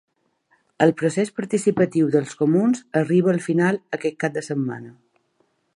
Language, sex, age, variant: Catalan, female, 40-49, Balear